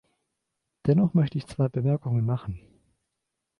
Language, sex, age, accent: German, male, 19-29, Deutschland Deutsch